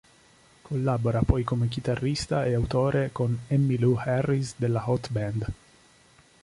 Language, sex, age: Italian, male, 30-39